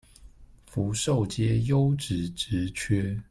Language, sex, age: Chinese, male, 30-39